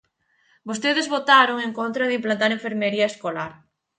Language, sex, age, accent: Galician, female, 19-29, Atlántico (seseo e gheada)